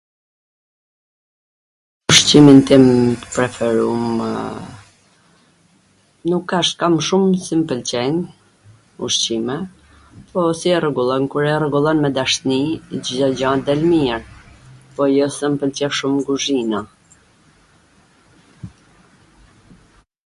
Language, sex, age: Gheg Albanian, female, 40-49